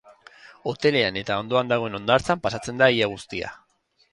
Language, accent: Basque, Erdialdekoa edo Nafarra (Gipuzkoa, Nafarroa)